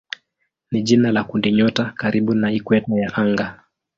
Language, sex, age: Swahili, male, 19-29